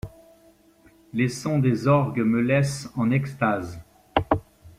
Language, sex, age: French, male, 60-69